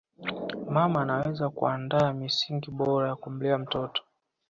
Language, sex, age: Swahili, male, 19-29